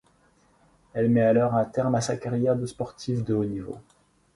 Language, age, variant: French, 40-49, Français de métropole